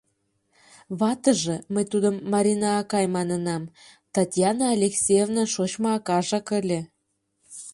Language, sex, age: Mari, female, 19-29